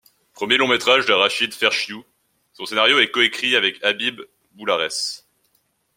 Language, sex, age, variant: French, male, 19-29, Français de métropole